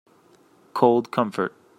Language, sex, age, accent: English, male, 30-39, United States English